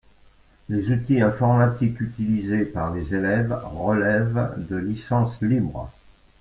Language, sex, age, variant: French, male, 60-69, Français de métropole